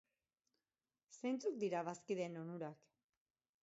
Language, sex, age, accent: Basque, female, 40-49, Erdialdekoa edo Nafarra (Gipuzkoa, Nafarroa)